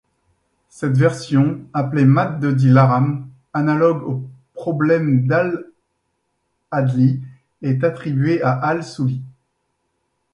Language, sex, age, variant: French, male, 30-39, Français de métropole